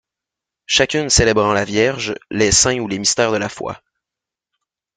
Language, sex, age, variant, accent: French, male, 19-29, Français d'Amérique du Nord, Français du Canada